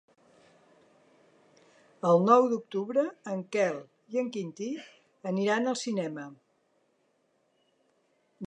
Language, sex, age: Catalan, female, 60-69